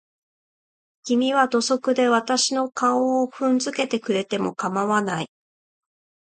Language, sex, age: Japanese, female, 40-49